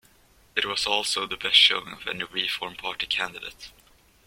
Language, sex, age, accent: English, male, 19-29, United States English